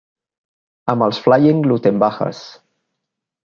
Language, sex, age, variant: Catalan, male, 40-49, Central